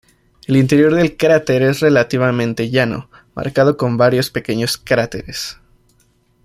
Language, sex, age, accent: Spanish, male, 19-29, México